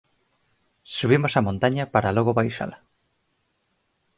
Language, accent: Galician, Normativo (estándar)